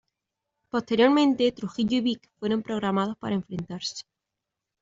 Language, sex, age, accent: Spanish, female, 19-29, España: Sur peninsular (Andalucia, Extremadura, Murcia)